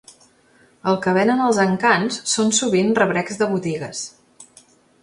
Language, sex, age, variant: Catalan, female, 40-49, Central